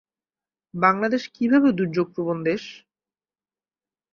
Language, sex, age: Bengali, male, 19-29